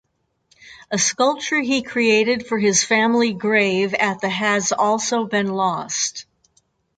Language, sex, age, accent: English, female, 60-69, United States English